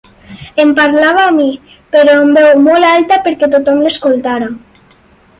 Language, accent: Catalan, valencià